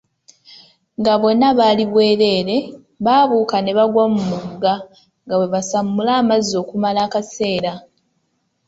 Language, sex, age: Ganda, female, 19-29